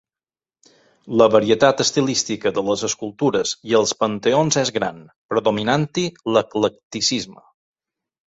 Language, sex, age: Catalan, male, 50-59